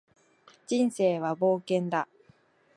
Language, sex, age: Japanese, female, 19-29